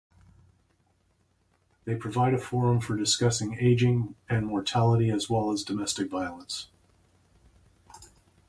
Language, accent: English, Canadian English